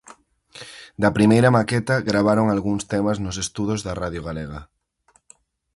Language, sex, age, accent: Galician, male, 19-29, Oriental (común en zona oriental)